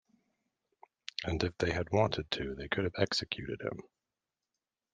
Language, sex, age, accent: English, male, 30-39, United States English